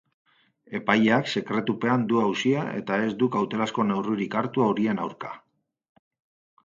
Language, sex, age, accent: Basque, male, 40-49, Mendebalekoa (Araba, Bizkaia, Gipuzkoako mendebaleko herri batzuk)